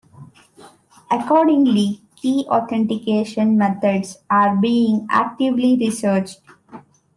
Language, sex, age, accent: English, female, 19-29, India and South Asia (India, Pakistan, Sri Lanka)